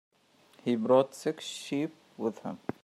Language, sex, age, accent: English, male, 19-29, India and South Asia (India, Pakistan, Sri Lanka)